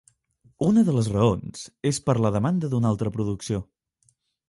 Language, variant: Catalan, Septentrional